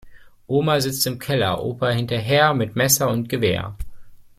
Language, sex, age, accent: German, male, 19-29, Deutschland Deutsch